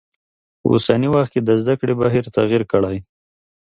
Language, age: Pashto, 30-39